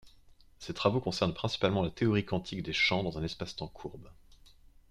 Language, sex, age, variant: French, male, 19-29, Français de métropole